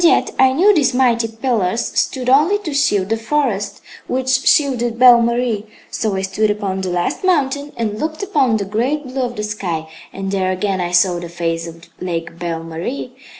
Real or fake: real